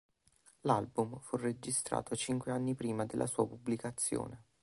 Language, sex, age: Italian, male, 19-29